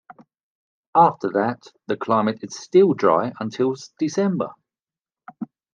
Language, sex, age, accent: English, male, 40-49, England English